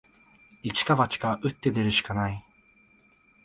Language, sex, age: Japanese, male, 19-29